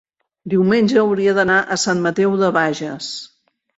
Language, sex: Catalan, female